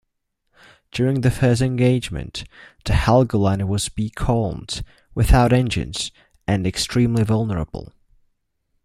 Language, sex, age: English, male, 19-29